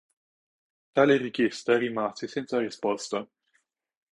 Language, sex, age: Italian, male, 19-29